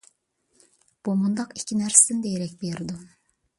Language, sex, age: Uyghur, female, under 19